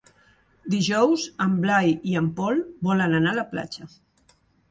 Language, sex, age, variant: Catalan, female, 40-49, Central